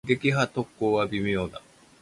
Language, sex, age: Japanese, male, 70-79